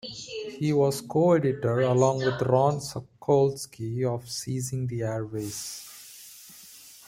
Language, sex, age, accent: English, male, 30-39, India and South Asia (India, Pakistan, Sri Lanka)